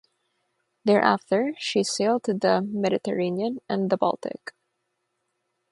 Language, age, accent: English, 19-29, United States English; Filipino